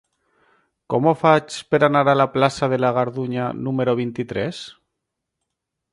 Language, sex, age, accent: Catalan, male, 30-39, valencià